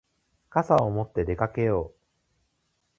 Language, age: Japanese, 30-39